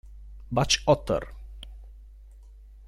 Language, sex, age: Italian, male, 30-39